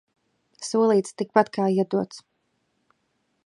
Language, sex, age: Latvian, female, 30-39